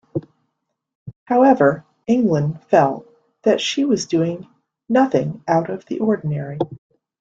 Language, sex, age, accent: English, female, 50-59, United States English